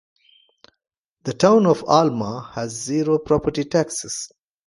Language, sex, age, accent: English, male, 40-49, India and South Asia (India, Pakistan, Sri Lanka)